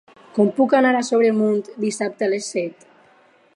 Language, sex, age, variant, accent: Catalan, female, under 19, Alacantí, valencià